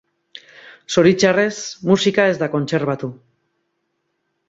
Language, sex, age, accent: Basque, female, 40-49, Mendebalekoa (Araba, Bizkaia, Gipuzkoako mendebaleko herri batzuk)